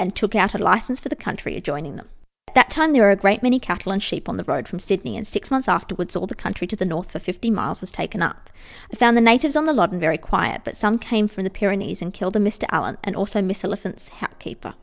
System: none